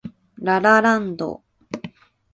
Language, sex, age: Japanese, female, 19-29